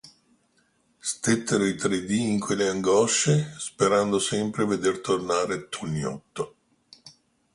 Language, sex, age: Italian, male, 60-69